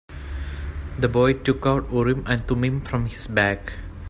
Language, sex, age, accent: English, male, 19-29, India and South Asia (India, Pakistan, Sri Lanka)